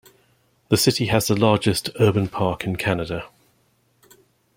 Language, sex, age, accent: English, male, 50-59, England English